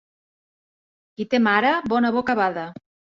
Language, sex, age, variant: Catalan, female, 50-59, Central